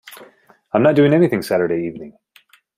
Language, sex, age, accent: English, male, 30-39, United States English